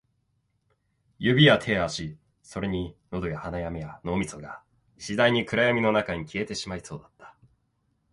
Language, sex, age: Japanese, male, 19-29